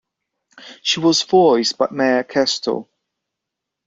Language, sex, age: English, male, 30-39